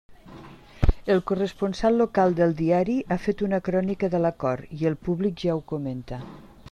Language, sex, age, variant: Catalan, female, 60-69, Nord-Occidental